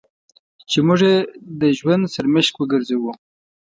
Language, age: Pashto, 19-29